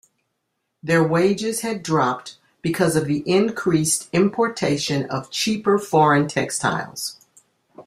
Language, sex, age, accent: English, female, 60-69, United States English